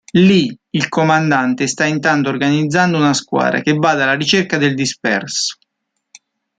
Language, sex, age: Italian, male, 30-39